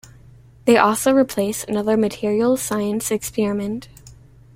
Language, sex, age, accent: English, female, under 19, United States English